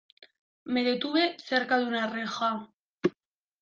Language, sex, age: Spanish, female, 19-29